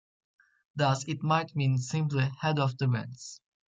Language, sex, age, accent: English, male, under 19, United States English